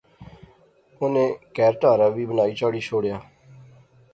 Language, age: Pahari-Potwari, 40-49